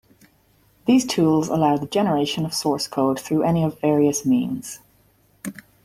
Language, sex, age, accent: English, female, 40-49, Irish English